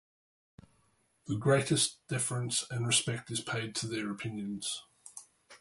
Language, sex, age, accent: English, male, 40-49, Australian English